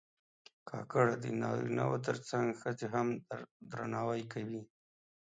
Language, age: Pashto, 30-39